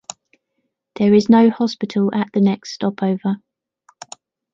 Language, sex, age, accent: English, female, 30-39, England English